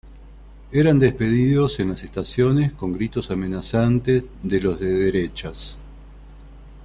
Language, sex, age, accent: Spanish, male, 40-49, Rioplatense: Argentina, Uruguay, este de Bolivia, Paraguay